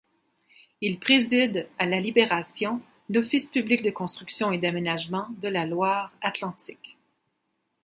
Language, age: French, 50-59